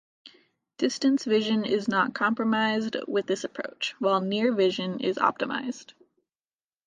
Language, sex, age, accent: English, female, 19-29, United States English